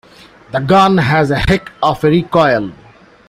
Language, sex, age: English, male, 40-49